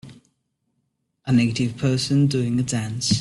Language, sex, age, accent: English, male, 19-29, India and South Asia (India, Pakistan, Sri Lanka)